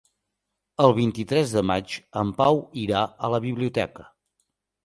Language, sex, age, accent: Catalan, male, 50-59, Girona